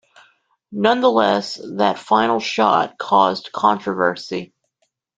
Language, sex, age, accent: English, female, 19-29, United States English